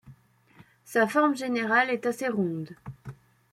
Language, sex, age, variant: French, female, under 19, Français de métropole